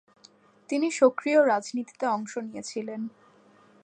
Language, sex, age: Bengali, female, 19-29